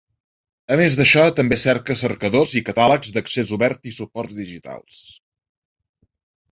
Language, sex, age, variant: Catalan, male, 19-29, Central